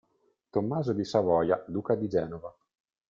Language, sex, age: Italian, male, 19-29